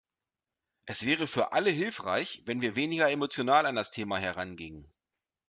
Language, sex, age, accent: German, male, 40-49, Deutschland Deutsch